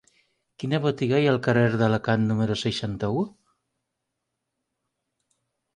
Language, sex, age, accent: Catalan, female, 40-49, valencià